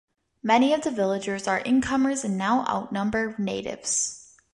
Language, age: English, 19-29